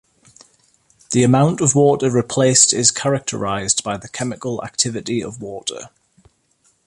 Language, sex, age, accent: English, male, 19-29, England English